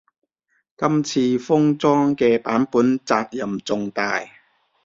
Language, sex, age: Cantonese, male, 30-39